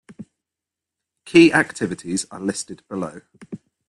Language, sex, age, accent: English, male, 30-39, England English